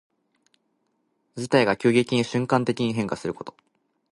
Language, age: Japanese, 19-29